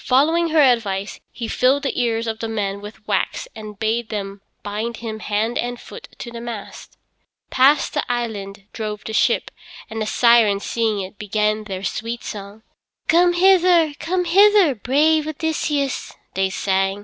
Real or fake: real